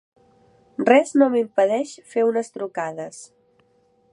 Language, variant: Catalan, Central